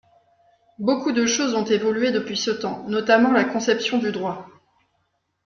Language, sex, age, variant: French, female, 40-49, Français de métropole